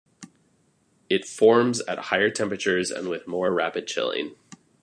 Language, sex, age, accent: English, male, 30-39, United States English